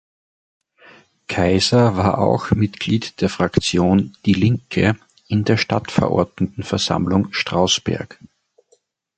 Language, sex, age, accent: German, male, 50-59, Österreichisches Deutsch